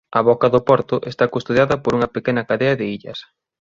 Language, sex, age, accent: Galician, male, 30-39, Normativo (estándar)